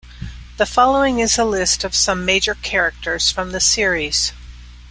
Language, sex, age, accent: English, female, 60-69, United States English